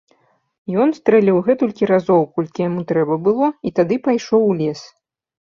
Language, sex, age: Belarusian, female, 30-39